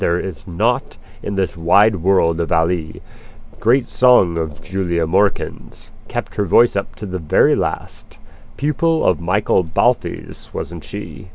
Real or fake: real